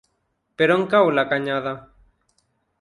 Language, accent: Catalan, valencià